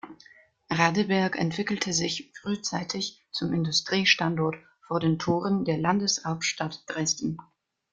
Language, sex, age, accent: German, female, 19-29, Deutschland Deutsch